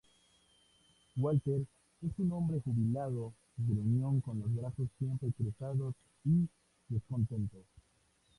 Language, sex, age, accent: Spanish, male, 19-29, México